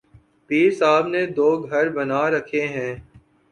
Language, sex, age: Urdu, male, 19-29